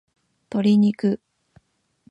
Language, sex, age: Japanese, female, 40-49